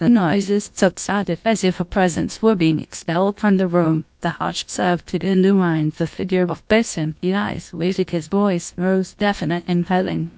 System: TTS, GlowTTS